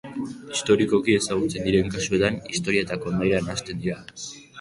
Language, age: Basque, under 19